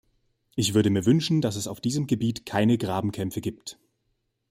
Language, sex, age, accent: German, male, 19-29, Deutschland Deutsch